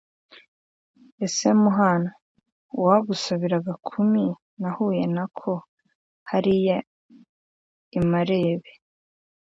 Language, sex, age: Kinyarwanda, female, 19-29